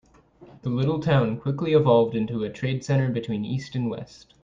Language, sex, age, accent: English, male, 19-29, United States English